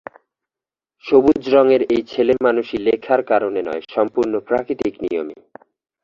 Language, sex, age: Bengali, male, 40-49